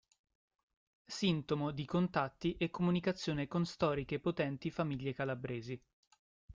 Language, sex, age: Italian, male, 30-39